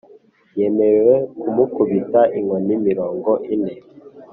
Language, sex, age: Kinyarwanda, male, under 19